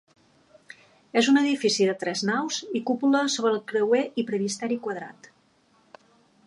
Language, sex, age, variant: Catalan, female, 40-49, Balear